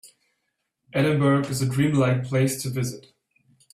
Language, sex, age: English, male, 19-29